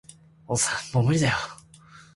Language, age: Japanese, 19-29